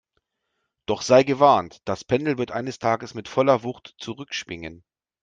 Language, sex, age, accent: German, male, 40-49, Deutschland Deutsch